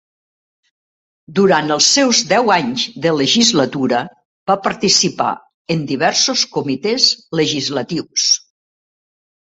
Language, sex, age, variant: Catalan, female, 60-69, Central